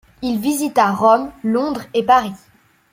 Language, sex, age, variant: French, male, under 19, Français de métropole